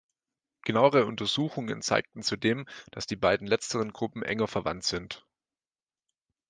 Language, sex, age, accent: German, male, 30-39, Deutschland Deutsch